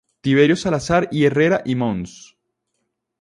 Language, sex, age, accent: Spanish, male, 19-29, Caribe: Cuba, Venezuela, Puerto Rico, República Dominicana, Panamá, Colombia caribeña, México caribeño, Costa del golfo de México